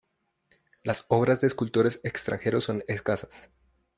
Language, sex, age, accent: Spanish, male, 30-39, Andino-Pacífico: Colombia, Perú, Ecuador, oeste de Bolivia y Venezuela andina